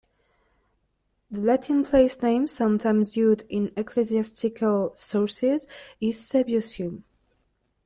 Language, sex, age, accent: English, female, 19-29, England English